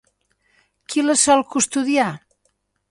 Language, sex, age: Catalan, female, 50-59